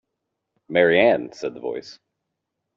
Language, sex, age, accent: English, male, 30-39, United States English